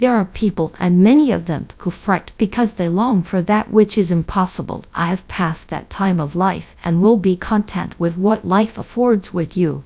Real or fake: fake